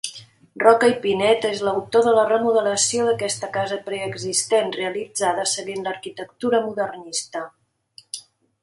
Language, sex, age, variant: Catalan, female, 60-69, Central